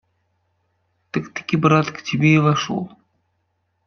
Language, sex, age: Russian, male, 19-29